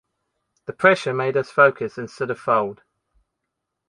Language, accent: English, England English